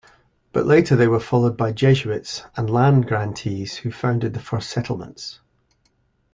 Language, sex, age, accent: English, male, 50-59, Scottish English